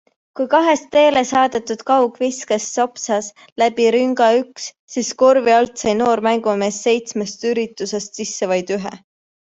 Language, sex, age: Estonian, female, 19-29